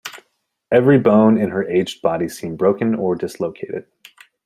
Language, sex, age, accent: English, male, 30-39, United States English